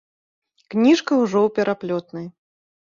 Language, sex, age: Belarusian, female, 30-39